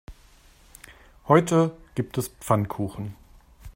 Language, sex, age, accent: German, male, 50-59, Deutschland Deutsch